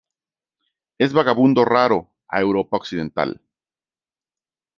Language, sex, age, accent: Spanish, male, 40-49, México